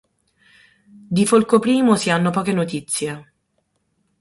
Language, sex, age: Italian, male, 30-39